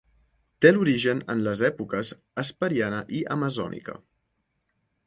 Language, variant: Catalan, Central